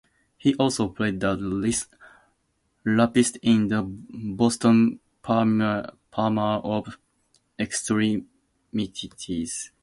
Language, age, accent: English, 19-29, United States English